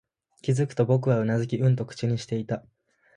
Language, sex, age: Japanese, male, 19-29